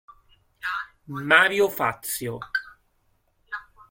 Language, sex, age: Italian, male, 19-29